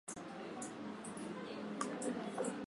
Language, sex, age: Swahili, female, 19-29